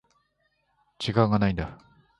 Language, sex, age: Japanese, male, 50-59